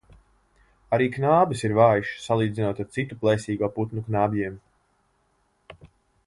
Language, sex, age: Latvian, male, 19-29